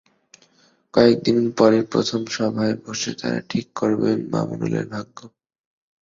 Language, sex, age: Bengali, male, under 19